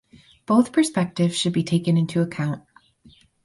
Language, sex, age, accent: English, female, 19-29, United States English